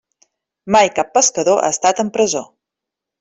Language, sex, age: Catalan, female, 40-49